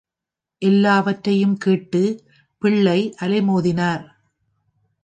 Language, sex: Tamil, female